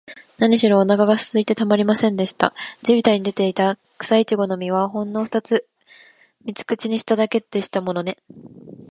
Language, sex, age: Japanese, female, 19-29